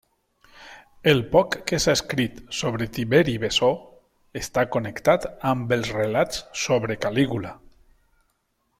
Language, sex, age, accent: Catalan, male, 40-49, valencià